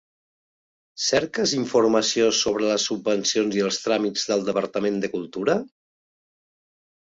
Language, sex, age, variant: Catalan, male, 50-59, Central